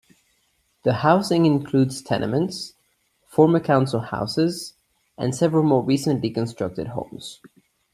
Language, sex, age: English, male, 30-39